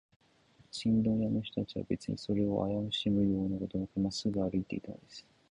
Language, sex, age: Japanese, male, 19-29